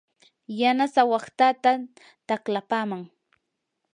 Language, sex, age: Yanahuanca Pasco Quechua, female, 19-29